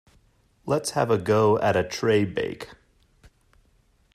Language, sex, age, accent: English, male, 30-39, United States English